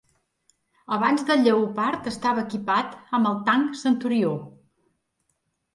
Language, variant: Catalan, Central